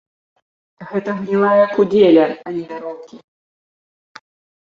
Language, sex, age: Belarusian, female, 19-29